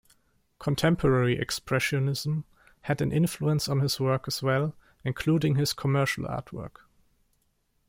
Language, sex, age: English, male, 19-29